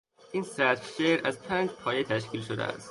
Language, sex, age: Persian, male, under 19